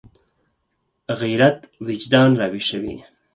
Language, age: Pashto, 30-39